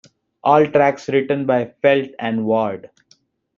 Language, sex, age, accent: English, male, 30-39, India and South Asia (India, Pakistan, Sri Lanka)